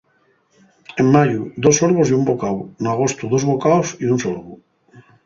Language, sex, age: Asturian, male, 50-59